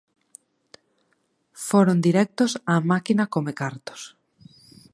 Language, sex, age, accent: Galician, female, 30-39, Normativo (estándar)